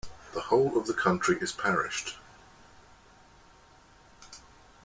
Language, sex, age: English, male, 50-59